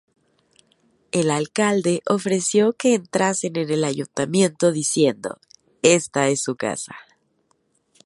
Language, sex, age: Spanish, female, 30-39